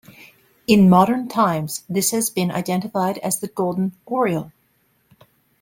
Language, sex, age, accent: English, female, 40-49, Canadian English